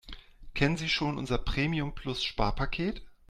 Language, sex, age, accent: German, male, 40-49, Deutschland Deutsch